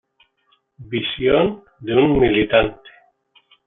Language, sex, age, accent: Spanish, male, 50-59, España: Norte peninsular (Asturias, Castilla y León, Cantabria, País Vasco, Navarra, Aragón, La Rioja, Guadalajara, Cuenca)